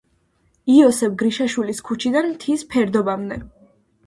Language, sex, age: Georgian, female, under 19